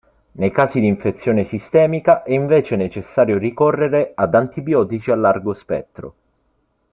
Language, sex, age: Italian, male, 19-29